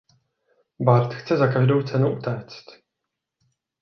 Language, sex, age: Czech, male, 40-49